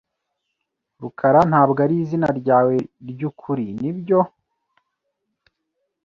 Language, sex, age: Kinyarwanda, male, 30-39